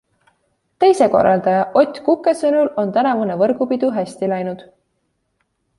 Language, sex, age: Estonian, female, 19-29